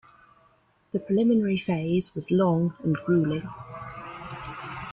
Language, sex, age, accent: English, female, 30-39, England English